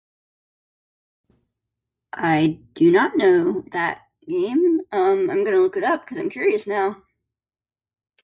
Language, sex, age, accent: English, female, 30-39, United States English